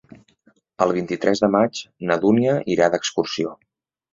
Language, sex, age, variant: Catalan, male, 19-29, Central